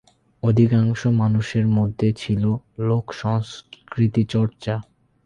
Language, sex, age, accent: Bengali, male, 19-29, Bengali; Bangla